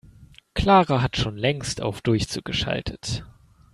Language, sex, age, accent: German, male, 19-29, Deutschland Deutsch